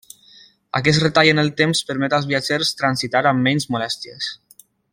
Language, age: Catalan, 19-29